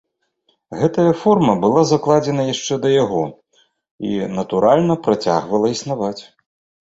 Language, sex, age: Belarusian, male, 40-49